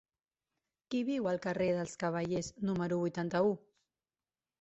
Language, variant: Catalan, Central